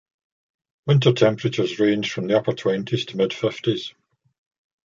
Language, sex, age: English, male, 60-69